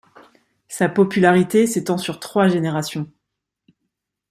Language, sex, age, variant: French, female, 19-29, Français de métropole